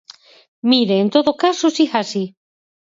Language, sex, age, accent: Galician, female, 50-59, Central (gheada)